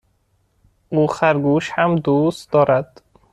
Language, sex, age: Persian, male, 19-29